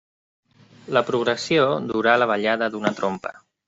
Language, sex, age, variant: Catalan, male, 30-39, Central